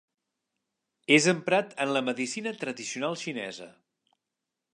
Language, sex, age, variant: Catalan, male, 40-49, Central